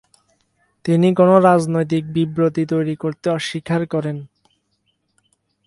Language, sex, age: Bengali, male, 19-29